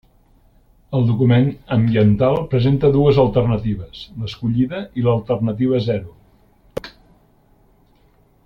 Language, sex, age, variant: Catalan, male, 60-69, Central